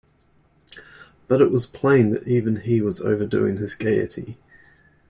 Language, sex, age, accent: English, male, 40-49, New Zealand English